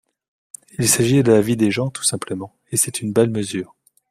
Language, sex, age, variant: French, male, 40-49, Français de métropole